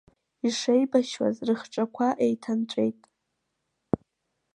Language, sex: Abkhazian, female